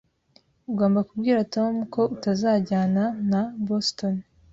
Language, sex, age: Kinyarwanda, female, 19-29